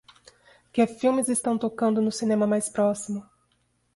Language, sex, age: Portuguese, female, 30-39